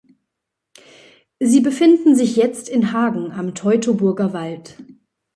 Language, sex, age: German, female, 19-29